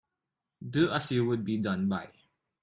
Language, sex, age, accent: English, male, 19-29, Filipino